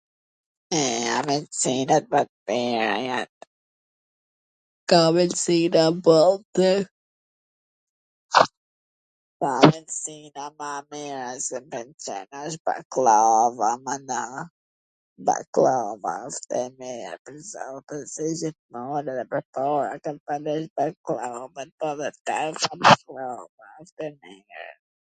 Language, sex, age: Gheg Albanian, female, 50-59